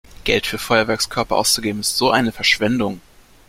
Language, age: German, 19-29